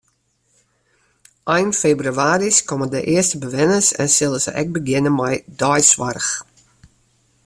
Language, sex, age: Western Frisian, female, 60-69